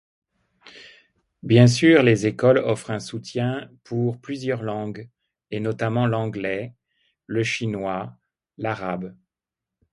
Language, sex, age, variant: French, male, 50-59, Français de métropole